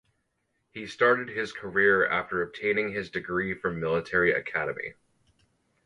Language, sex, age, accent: English, male, 30-39, United States English